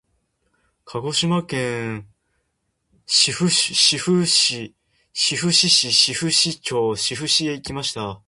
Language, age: Japanese, 19-29